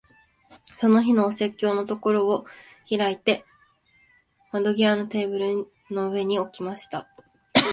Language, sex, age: Japanese, female, 19-29